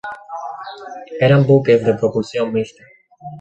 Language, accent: Spanish, Caribe: Cuba, Venezuela, Puerto Rico, República Dominicana, Panamá, Colombia caribeña, México caribeño, Costa del golfo de México